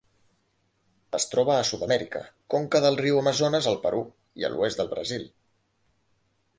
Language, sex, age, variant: Catalan, male, 30-39, Central